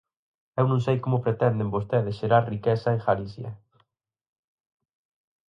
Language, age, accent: Galician, 19-29, Atlántico (seseo e gheada)